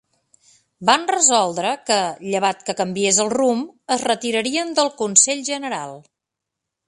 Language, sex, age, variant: Catalan, female, 40-49, Central